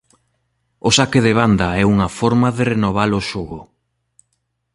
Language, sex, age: Galician, male, 40-49